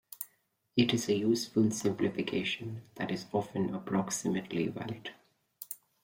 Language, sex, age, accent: English, male, 19-29, India and South Asia (India, Pakistan, Sri Lanka)